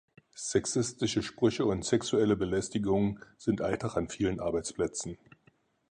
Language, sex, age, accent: German, male, 50-59, Deutschland Deutsch